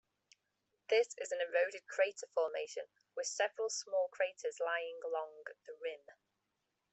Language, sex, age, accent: English, female, 30-39, England English